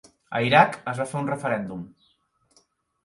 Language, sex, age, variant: Catalan, male, 30-39, Central